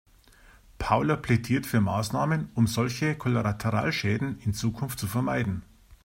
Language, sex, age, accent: German, male, 50-59, Deutschland Deutsch